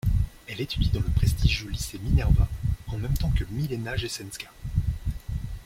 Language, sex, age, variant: French, male, 30-39, Français de métropole